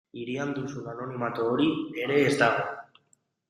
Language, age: Basque, 19-29